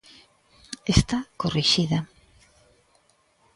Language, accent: Galician, Central (gheada)